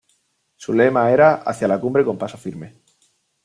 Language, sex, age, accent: Spanish, male, 19-29, España: Sur peninsular (Andalucia, Extremadura, Murcia)